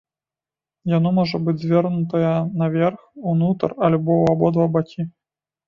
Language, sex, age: Belarusian, male, 30-39